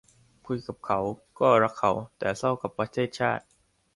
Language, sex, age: Thai, male, under 19